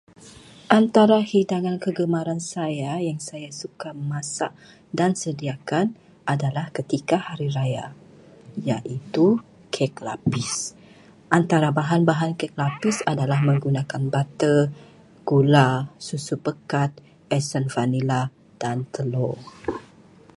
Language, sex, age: Malay, female, 40-49